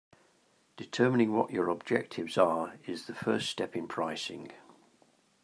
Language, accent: English, England English